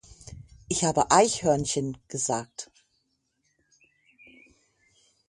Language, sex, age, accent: German, female, 50-59, Deutschland Deutsch